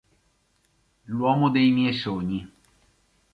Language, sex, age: Italian, male, 50-59